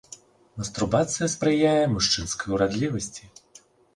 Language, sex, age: Belarusian, male, 30-39